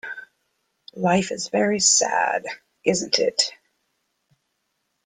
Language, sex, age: English, female, 50-59